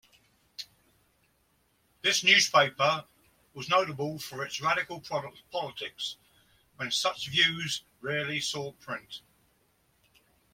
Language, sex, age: English, male, 70-79